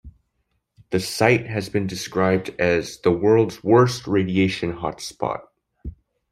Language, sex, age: English, male, under 19